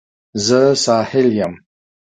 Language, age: Pashto, 40-49